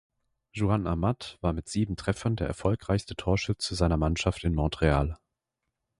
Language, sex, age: German, male, 19-29